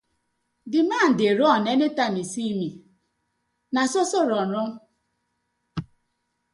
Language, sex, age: Nigerian Pidgin, female, 40-49